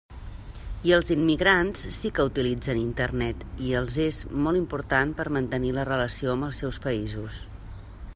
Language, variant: Catalan, Central